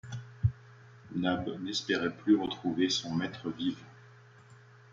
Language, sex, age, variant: French, male, 40-49, Français de métropole